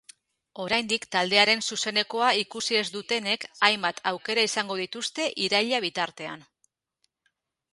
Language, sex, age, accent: Basque, female, 40-49, Mendebalekoa (Araba, Bizkaia, Gipuzkoako mendebaleko herri batzuk)